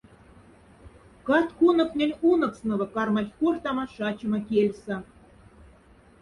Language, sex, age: Moksha, female, 40-49